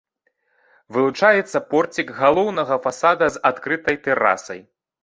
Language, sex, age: Belarusian, male, 19-29